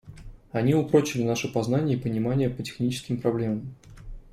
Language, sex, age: Russian, male, 30-39